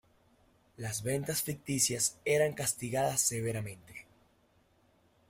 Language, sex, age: Spanish, male, 19-29